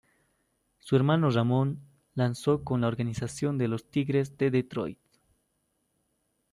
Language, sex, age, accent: Spanish, male, 19-29, Andino-Pacífico: Colombia, Perú, Ecuador, oeste de Bolivia y Venezuela andina